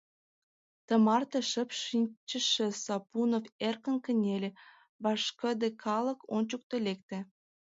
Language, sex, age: Mari, female, 19-29